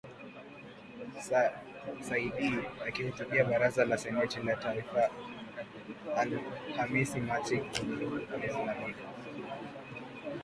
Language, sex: Swahili, male